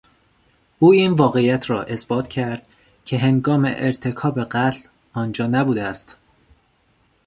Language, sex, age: Persian, male, 19-29